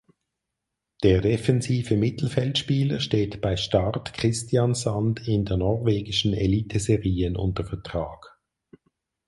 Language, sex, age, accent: German, male, 40-49, Schweizerdeutsch